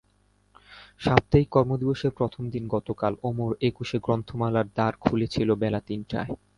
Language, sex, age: Bengali, male, 19-29